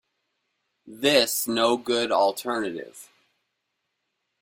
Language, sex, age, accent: English, male, 30-39, United States English